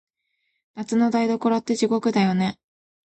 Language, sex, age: Japanese, female, 19-29